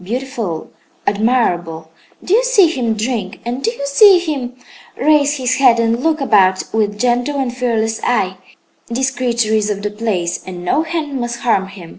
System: none